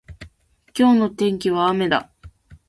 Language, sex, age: Japanese, female, 19-29